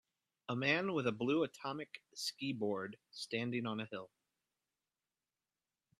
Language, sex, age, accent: English, male, 30-39, United States English